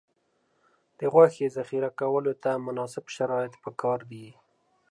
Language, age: Pashto, 30-39